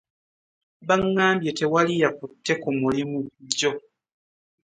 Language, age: Ganda, 19-29